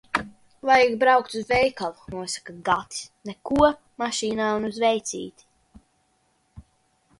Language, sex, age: Latvian, female, under 19